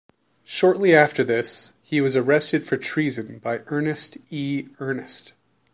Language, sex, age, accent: English, male, 30-39, United States English